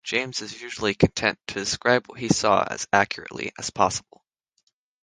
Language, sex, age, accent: English, male, under 19, United States English; Canadian English